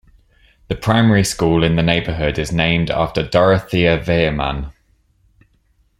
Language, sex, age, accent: English, male, 30-39, England English